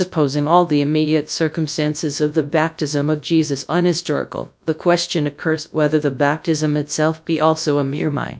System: TTS, GradTTS